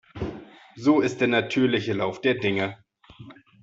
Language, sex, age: German, male, 30-39